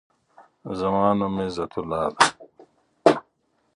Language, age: Pashto, 40-49